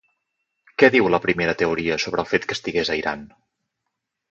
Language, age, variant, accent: Catalan, 30-39, Central, central